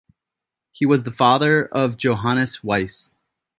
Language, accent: English, United States English